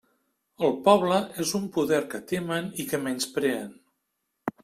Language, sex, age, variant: Catalan, male, 50-59, Central